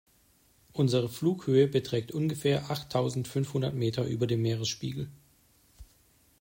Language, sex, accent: German, male, Deutschland Deutsch